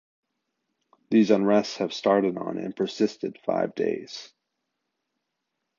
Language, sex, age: English, male, under 19